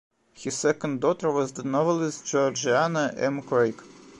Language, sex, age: English, male, 19-29